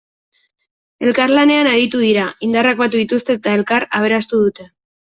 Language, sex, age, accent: Basque, female, 19-29, Mendebalekoa (Araba, Bizkaia, Gipuzkoako mendebaleko herri batzuk)